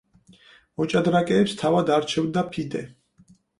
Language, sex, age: Georgian, male, 30-39